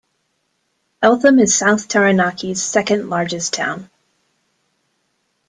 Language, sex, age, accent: English, female, 19-29, United States English